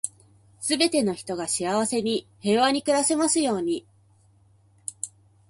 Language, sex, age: Japanese, female, 30-39